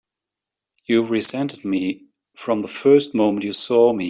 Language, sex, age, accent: English, male, 50-59, United States English